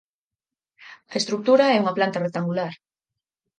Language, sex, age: Galician, female, 19-29